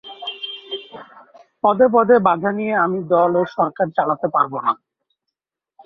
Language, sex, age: Bengali, male, 30-39